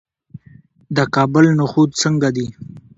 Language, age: Pashto, 19-29